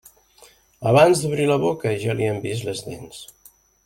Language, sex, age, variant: Catalan, male, 19-29, Nord-Occidental